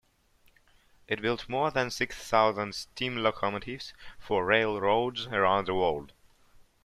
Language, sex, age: English, male, under 19